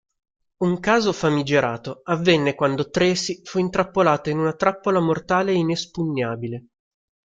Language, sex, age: Italian, male, 30-39